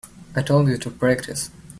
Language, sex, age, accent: English, male, under 19, United States English